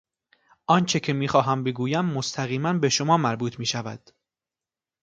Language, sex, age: Persian, male, 19-29